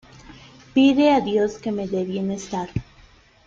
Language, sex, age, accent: Spanish, female, 30-39, Andino-Pacífico: Colombia, Perú, Ecuador, oeste de Bolivia y Venezuela andina